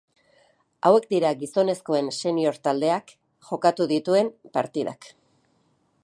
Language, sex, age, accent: Basque, female, 40-49, Erdialdekoa edo Nafarra (Gipuzkoa, Nafarroa)